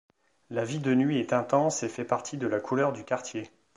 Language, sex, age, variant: French, male, 50-59, Français de métropole